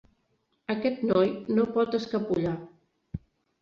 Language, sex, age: Catalan, female, 40-49